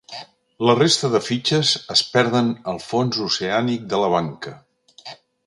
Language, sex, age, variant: Catalan, male, 60-69, Central